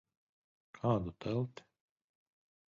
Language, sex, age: Latvian, male, 40-49